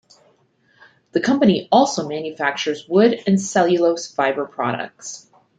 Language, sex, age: English, female, 30-39